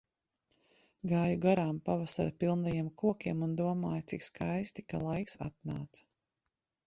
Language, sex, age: Latvian, female, 40-49